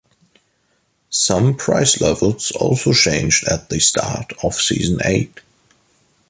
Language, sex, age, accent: English, male, 19-29, United States English